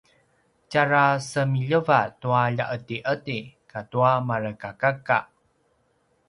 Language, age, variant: Paiwan, 30-39, pinayuanan a kinaikacedasan (東排灣語)